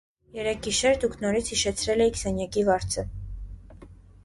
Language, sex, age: Armenian, female, 19-29